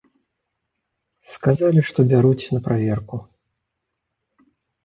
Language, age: Belarusian, 40-49